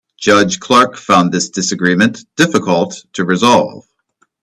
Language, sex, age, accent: English, male, 40-49, United States English